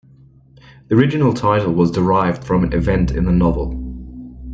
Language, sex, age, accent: English, male, 30-39, Australian English